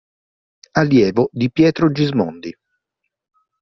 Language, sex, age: Italian, male, 40-49